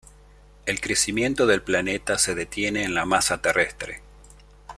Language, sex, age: Spanish, male, 50-59